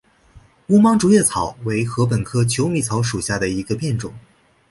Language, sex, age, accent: Chinese, male, 19-29, 出生地：黑龙江省